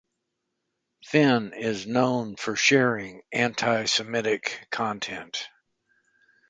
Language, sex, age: English, male, 60-69